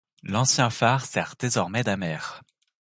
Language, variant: French, Français de métropole